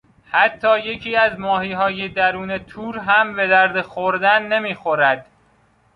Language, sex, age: Persian, male, 19-29